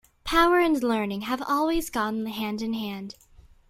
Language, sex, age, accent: English, female, under 19, United States English